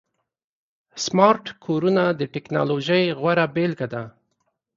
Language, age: Pashto, 30-39